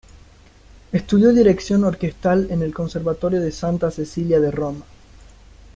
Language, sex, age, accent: Spanish, male, under 19, Rioplatense: Argentina, Uruguay, este de Bolivia, Paraguay